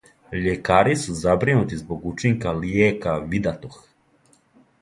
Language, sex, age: Serbian, male, 19-29